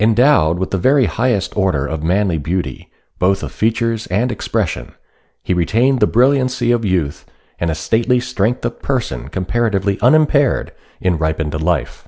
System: none